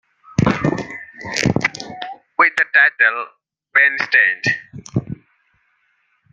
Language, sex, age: English, male, 19-29